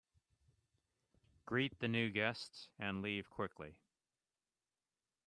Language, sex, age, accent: English, male, 40-49, United States English